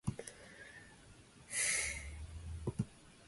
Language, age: English, 19-29